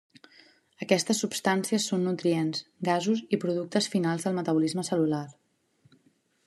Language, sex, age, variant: Catalan, female, 30-39, Central